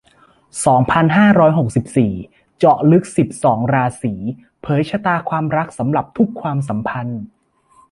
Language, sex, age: Thai, male, 19-29